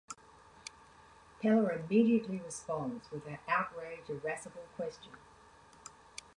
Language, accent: English, Australian English